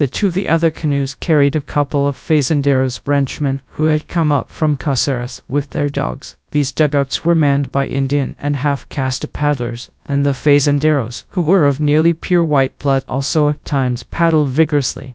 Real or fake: fake